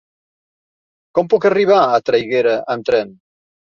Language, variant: Catalan, Central